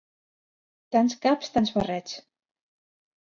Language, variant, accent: Catalan, Central, central